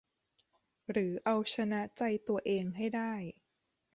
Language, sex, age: Thai, female, 30-39